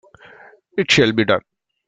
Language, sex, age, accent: English, male, 30-39, England English